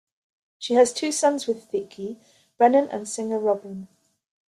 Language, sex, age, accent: English, female, 50-59, England English